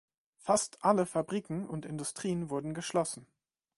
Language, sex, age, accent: German, male, 19-29, Deutschland Deutsch